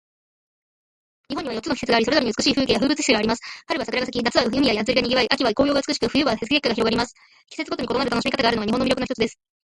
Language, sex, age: Japanese, female, 19-29